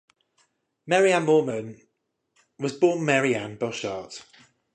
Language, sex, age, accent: English, male, 30-39, England English